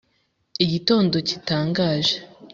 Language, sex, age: Kinyarwanda, female, 19-29